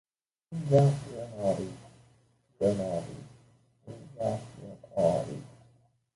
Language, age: Hungarian, 19-29